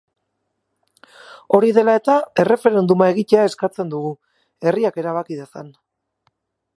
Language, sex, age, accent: Basque, female, 40-49, Erdialdekoa edo Nafarra (Gipuzkoa, Nafarroa)